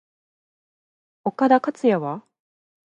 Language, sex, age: Japanese, female, 30-39